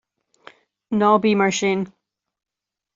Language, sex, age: Irish, female, 19-29